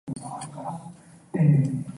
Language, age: Cantonese, 19-29